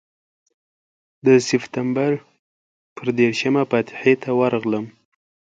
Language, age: Pashto, under 19